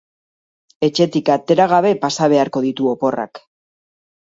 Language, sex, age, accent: Basque, female, 30-39, Mendebalekoa (Araba, Bizkaia, Gipuzkoako mendebaleko herri batzuk)